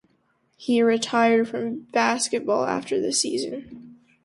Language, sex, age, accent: English, female, under 19, United States English